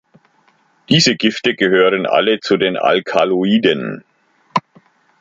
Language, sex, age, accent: German, male, 50-59, Deutschland Deutsch